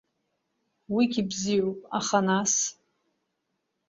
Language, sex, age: Abkhazian, female, 30-39